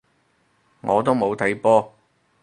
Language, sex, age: Cantonese, male, 30-39